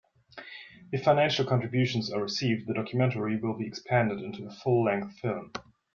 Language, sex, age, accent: English, male, 30-39, United States English